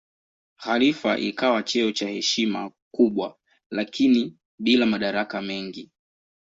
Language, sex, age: Swahili, male, 19-29